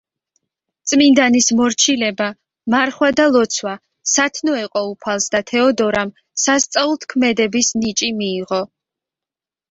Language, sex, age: Georgian, female, 19-29